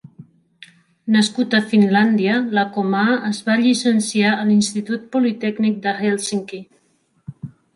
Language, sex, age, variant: Catalan, female, 40-49, Central